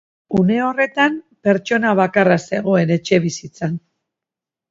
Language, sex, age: Basque, female, 60-69